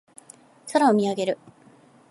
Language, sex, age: Japanese, female, 30-39